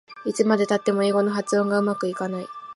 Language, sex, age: Japanese, female, 19-29